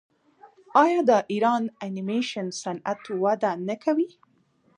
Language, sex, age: Pashto, female, 19-29